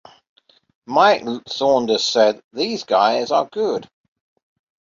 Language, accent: English, England English